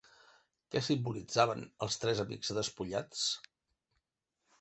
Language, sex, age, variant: Catalan, male, 50-59, Central